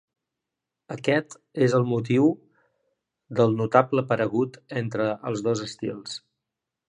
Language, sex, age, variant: Catalan, male, 40-49, Central